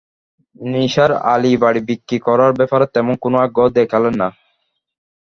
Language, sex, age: Bengali, male, 19-29